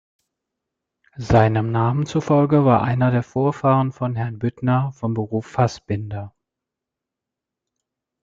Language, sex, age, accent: German, male, 40-49, Deutschland Deutsch